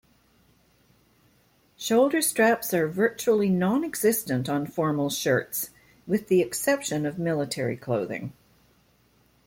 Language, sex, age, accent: English, female, 60-69, Canadian English